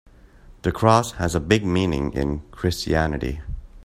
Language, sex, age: English, male, 19-29